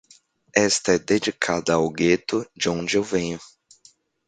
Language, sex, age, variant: Portuguese, male, 19-29, Portuguese (Brasil)